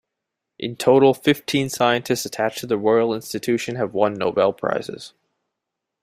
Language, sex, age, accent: English, male, 19-29, United States English